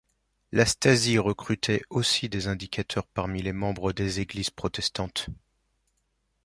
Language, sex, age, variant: French, male, 30-39, Français de métropole